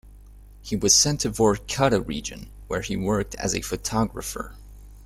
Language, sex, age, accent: English, male, 19-29, United States English